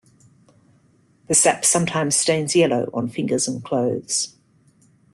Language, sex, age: English, female, 50-59